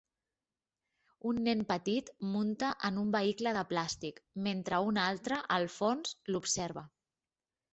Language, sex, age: Catalan, female, 30-39